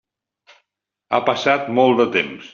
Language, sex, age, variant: Catalan, male, 70-79, Central